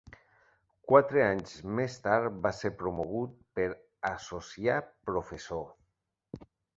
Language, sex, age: Catalan, male, 40-49